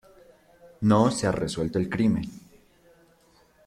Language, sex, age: Spanish, male, 19-29